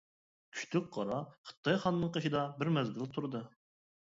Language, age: Uyghur, 19-29